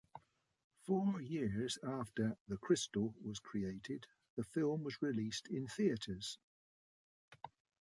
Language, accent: English, England English